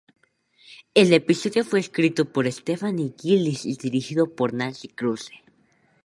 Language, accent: Spanish, México